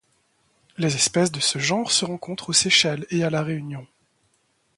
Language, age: French, 40-49